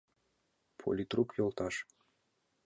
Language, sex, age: Mari, male, 19-29